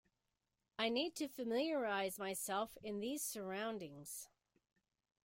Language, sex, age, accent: English, female, 60-69, United States English